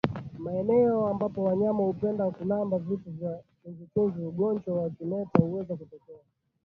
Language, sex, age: Swahili, male, 19-29